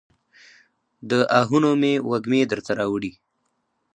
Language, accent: Pashto, معیاري پښتو